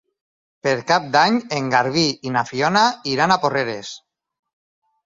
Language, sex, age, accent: Catalan, male, 40-49, valencià